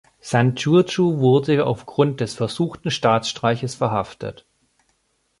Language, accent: German, Deutschland Deutsch